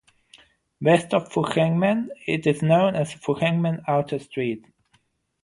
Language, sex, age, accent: English, male, 19-29, England English